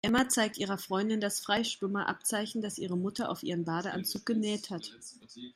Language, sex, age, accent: German, female, 30-39, Deutschland Deutsch